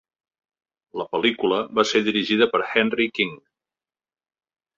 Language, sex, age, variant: Catalan, male, 60-69, Central